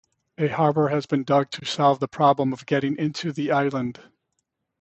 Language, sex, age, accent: English, male, 60-69, United States English